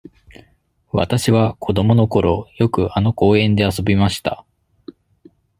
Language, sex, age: Japanese, male, 30-39